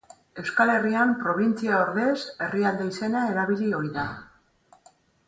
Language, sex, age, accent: Basque, female, 50-59, Erdialdekoa edo Nafarra (Gipuzkoa, Nafarroa)